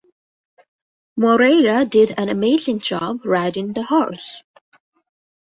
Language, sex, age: English, female, 19-29